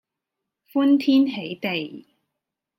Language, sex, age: Cantonese, female, 19-29